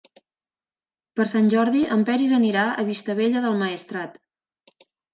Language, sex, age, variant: Catalan, female, 40-49, Central